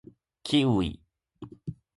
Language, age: Japanese, 19-29